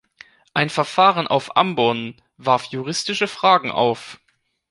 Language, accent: German, Deutschland Deutsch